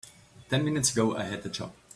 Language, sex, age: English, male, 30-39